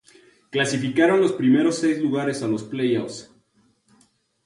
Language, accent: Spanish, México